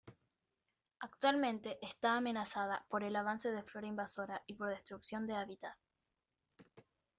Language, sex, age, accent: Spanish, female, under 19, Chileno: Chile, Cuyo